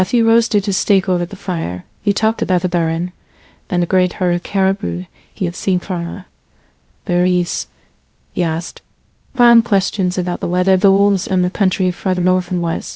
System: TTS, VITS